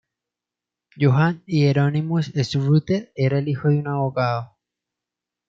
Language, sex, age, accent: Spanish, male, 19-29, Andino-Pacífico: Colombia, Perú, Ecuador, oeste de Bolivia y Venezuela andina